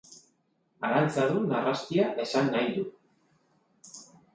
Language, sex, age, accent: Basque, male, 40-49, Mendebalekoa (Araba, Bizkaia, Gipuzkoako mendebaleko herri batzuk)